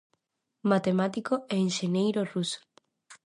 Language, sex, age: Galician, female, 19-29